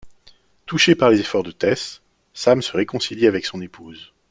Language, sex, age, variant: French, male, 30-39, Français de métropole